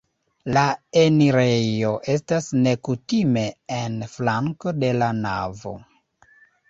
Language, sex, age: Esperanto, male, 40-49